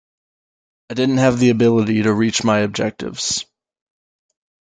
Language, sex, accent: English, male, United States English